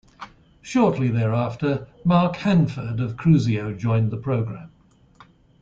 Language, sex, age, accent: English, male, 60-69, England English